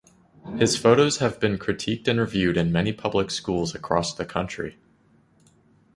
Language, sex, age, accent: English, male, 19-29, United States English